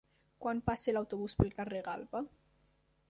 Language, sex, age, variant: Catalan, female, 19-29, Nord-Occidental